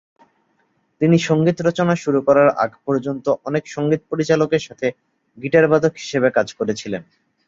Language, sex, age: Bengali, male, 19-29